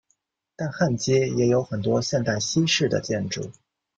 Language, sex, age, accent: Chinese, male, 40-49, 出生地：上海市